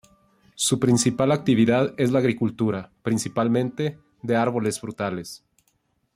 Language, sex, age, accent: Spanish, male, 40-49, México